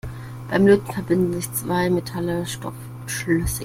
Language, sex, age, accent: German, female, 19-29, Deutschland Deutsch